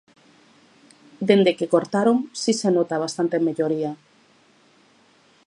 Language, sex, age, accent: Galician, female, 40-49, Atlántico (seseo e gheada)